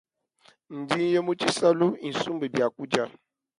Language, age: Luba-Lulua, 19-29